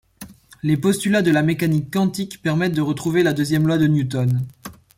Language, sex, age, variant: French, male, under 19, Français de métropole